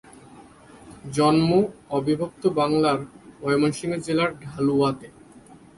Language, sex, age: Bengali, male, 19-29